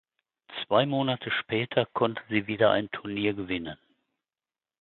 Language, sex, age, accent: German, male, 60-69, Deutschland Deutsch